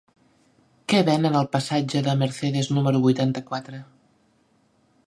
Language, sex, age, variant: Catalan, female, 40-49, Central